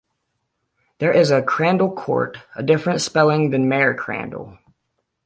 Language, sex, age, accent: English, male, 19-29, Irish English